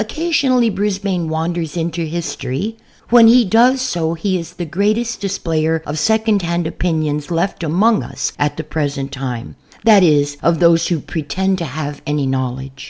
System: none